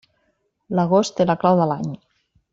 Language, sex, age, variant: Catalan, female, 40-49, Central